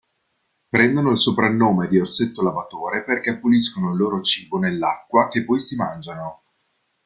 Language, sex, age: Italian, male, 30-39